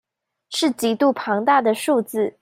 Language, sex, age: Chinese, female, 19-29